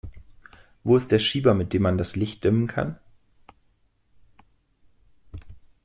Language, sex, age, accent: German, male, 30-39, Deutschland Deutsch